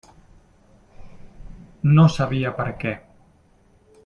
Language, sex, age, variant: Catalan, male, 40-49, Central